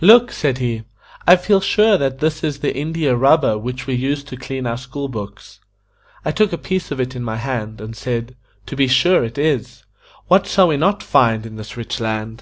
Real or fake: real